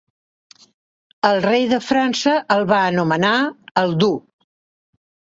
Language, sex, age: Catalan, female, 60-69